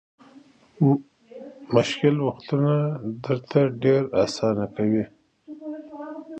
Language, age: Pashto, 40-49